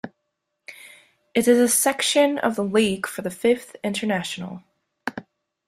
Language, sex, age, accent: English, female, 19-29, United States English